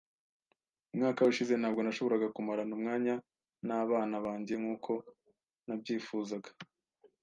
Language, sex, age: Kinyarwanda, male, 19-29